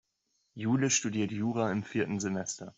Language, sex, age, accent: German, male, 19-29, Deutschland Deutsch